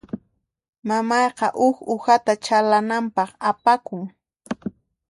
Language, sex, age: Puno Quechua, female, 30-39